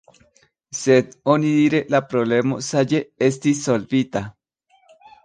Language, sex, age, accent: Esperanto, male, 19-29, Internacia